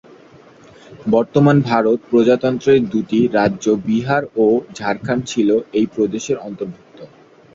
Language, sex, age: Bengali, male, 19-29